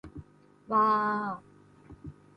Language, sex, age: Japanese, female, 19-29